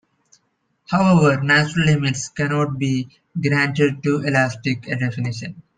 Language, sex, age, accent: English, male, under 19, India and South Asia (India, Pakistan, Sri Lanka)